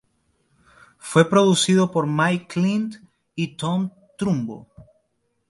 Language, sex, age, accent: Spanish, male, 19-29, Caribe: Cuba, Venezuela, Puerto Rico, República Dominicana, Panamá, Colombia caribeña, México caribeño, Costa del golfo de México